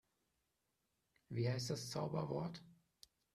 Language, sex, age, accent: German, male, 40-49, Deutschland Deutsch